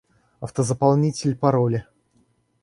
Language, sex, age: Russian, male, 19-29